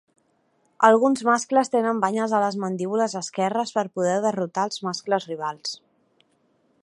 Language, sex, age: Catalan, female, 30-39